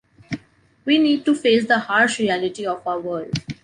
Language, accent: English, India and South Asia (India, Pakistan, Sri Lanka)